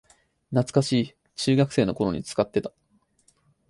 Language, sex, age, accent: Japanese, male, 19-29, 標準語